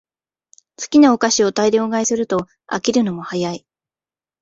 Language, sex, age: Japanese, female, 19-29